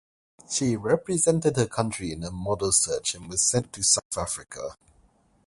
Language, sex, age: English, male, 19-29